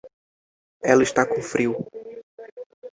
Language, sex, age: Portuguese, male, 19-29